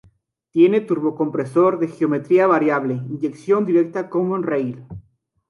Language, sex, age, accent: Spanish, male, 19-29, México